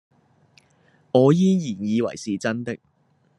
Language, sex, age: Cantonese, male, 19-29